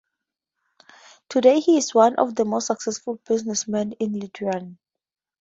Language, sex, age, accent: English, female, 19-29, Southern African (South Africa, Zimbabwe, Namibia)